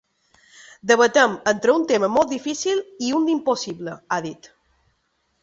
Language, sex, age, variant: Catalan, female, 30-39, Balear